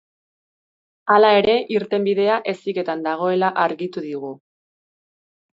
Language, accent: Basque, Erdialdekoa edo Nafarra (Gipuzkoa, Nafarroa)